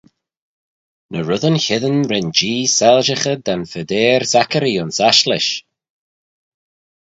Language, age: Manx, 40-49